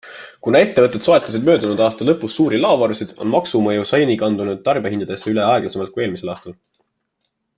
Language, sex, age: Estonian, male, 19-29